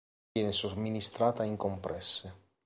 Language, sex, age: Italian, male, 40-49